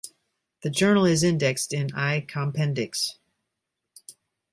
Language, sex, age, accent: English, female, 50-59, United States English